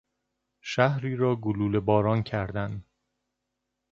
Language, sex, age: Persian, male, 30-39